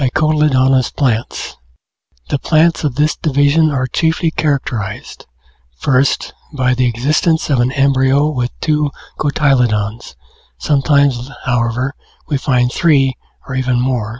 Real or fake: real